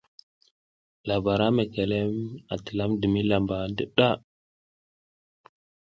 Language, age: South Giziga, 19-29